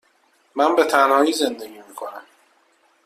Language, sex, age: Persian, male, 19-29